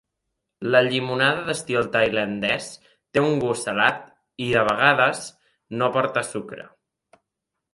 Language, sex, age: Catalan, male, 40-49